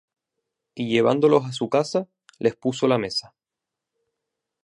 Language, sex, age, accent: Spanish, male, 19-29, España: Islas Canarias